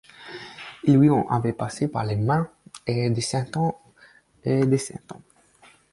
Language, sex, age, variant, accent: French, male, under 19, Français d'Afrique subsaharienne et des îles africaines, Français de Madagascar